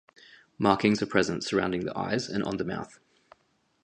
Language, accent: English, Australian English